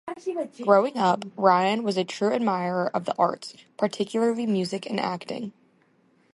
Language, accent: English, United States English